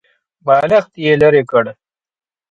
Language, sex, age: Pashto, male, 30-39